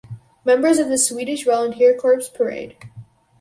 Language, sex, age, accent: English, female, under 19, United States English